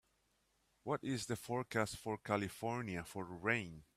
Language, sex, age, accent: English, male, 30-39, United States English